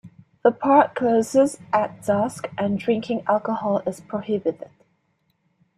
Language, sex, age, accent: English, female, 19-29, Singaporean English